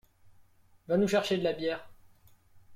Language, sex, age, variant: French, male, 19-29, Français de métropole